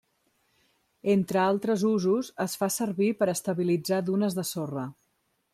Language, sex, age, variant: Catalan, female, 40-49, Central